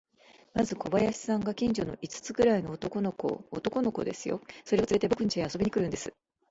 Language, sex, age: Japanese, female, 40-49